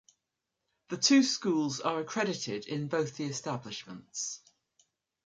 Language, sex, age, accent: English, female, 60-69, England English